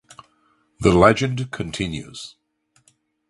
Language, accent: English, Canadian English